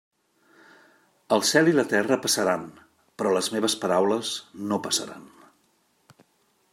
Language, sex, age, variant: Catalan, male, 50-59, Central